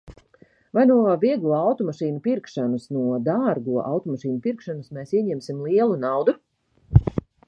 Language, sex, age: Latvian, female, 30-39